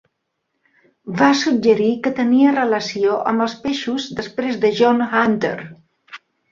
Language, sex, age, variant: Catalan, female, 50-59, Central